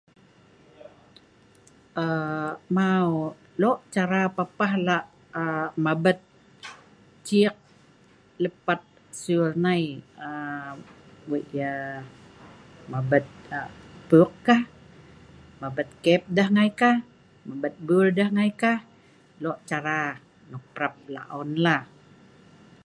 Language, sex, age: Sa'ban, female, 50-59